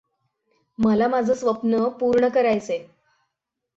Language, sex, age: Marathi, female, 19-29